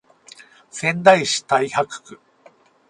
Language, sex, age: Japanese, male, 40-49